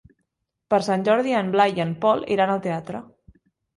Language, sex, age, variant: Catalan, female, 19-29, Central